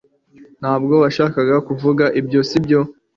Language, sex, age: Kinyarwanda, male, under 19